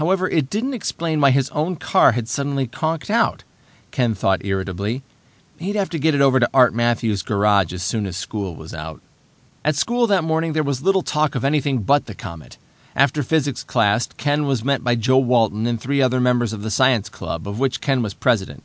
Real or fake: real